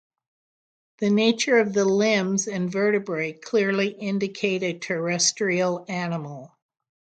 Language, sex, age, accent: English, female, 60-69, United States English